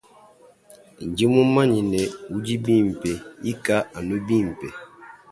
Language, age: Luba-Lulua, 19-29